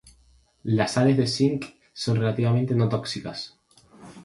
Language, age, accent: Spanish, 19-29, España: Islas Canarias